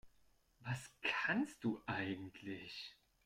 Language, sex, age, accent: German, male, 30-39, Deutschland Deutsch